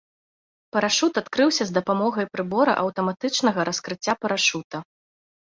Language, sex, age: Belarusian, female, 19-29